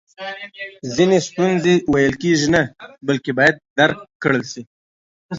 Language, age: Pashto, 19-29